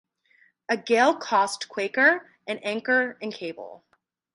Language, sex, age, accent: English, female, 19-29, United States English